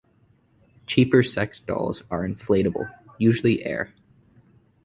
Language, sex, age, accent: English, male, 19-29, United States English